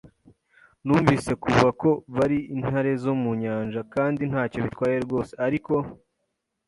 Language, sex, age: Kinyarwanda, male, 19-29